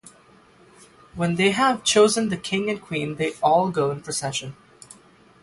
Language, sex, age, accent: English, male, 19-29, United States English; England English; India and South Asia (India, Pakistan, Sri Lanka)